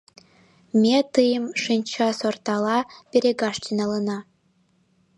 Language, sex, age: Mari, female, 19-29